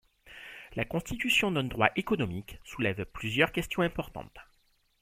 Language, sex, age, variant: French, male, 40-49, Français de métropole